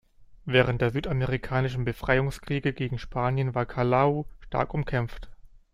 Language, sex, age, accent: German, male, 30-39, Deutschland Deutsch